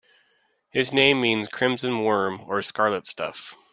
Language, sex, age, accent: English, male, 30-39, United States English